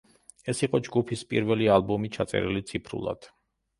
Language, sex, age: Georgian, male, 50-59